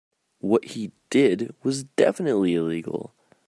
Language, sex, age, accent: English, male, 19-29, United States English